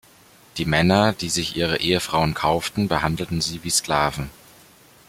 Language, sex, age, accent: German, male, 19-29, Deutschland Deutsch